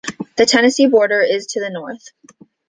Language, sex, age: English, female, under 19